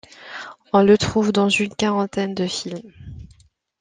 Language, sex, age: French, female, 19-29